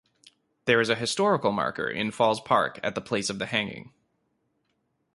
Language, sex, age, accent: English, male, 19-29, United States English